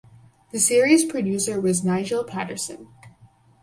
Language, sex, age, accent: English, female, under 19, United States English